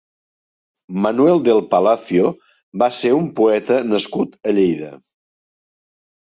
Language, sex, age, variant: Catalan, male, 60-69, Central